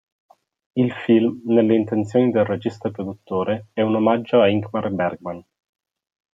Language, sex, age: Italian, male, 19-29